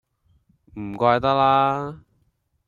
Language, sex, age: Cantonese, male, under 19